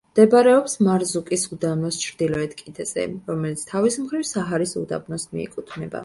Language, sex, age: Georgian, female, 19-29